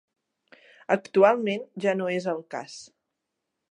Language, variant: Catalan, Central